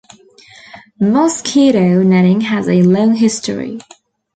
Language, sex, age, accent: English, female, 19-29, Australian English